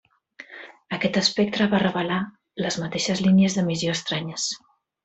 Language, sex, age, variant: Catalan, female, 50-59, Central